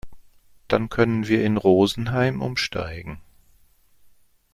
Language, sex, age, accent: German, male, 50-59, Deutschland Deutsch